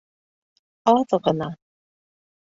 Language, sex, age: Bashkir, female, 30-39